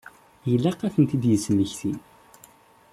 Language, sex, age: Kabyle, male, 30-39